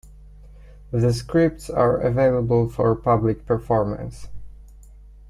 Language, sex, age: English, male, 19-29